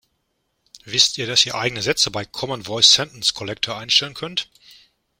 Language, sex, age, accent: German, male, 50-59, Deutschland Deutsch